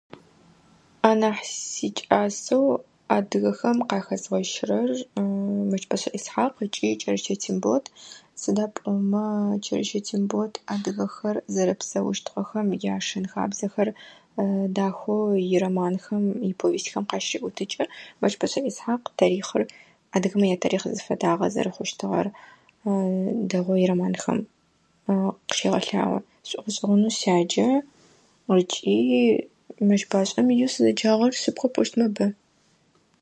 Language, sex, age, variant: Adyghe, female, 19-29, Адыгабзэ (Кирил, пстэумэ зэдыряе)